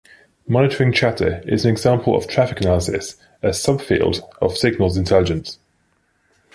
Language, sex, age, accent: English, male, 30-39, England English